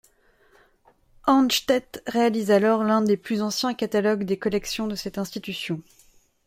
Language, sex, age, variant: French, female, 30-39, Français de métropole